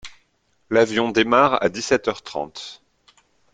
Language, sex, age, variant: French, male, 30-39, Français de métropole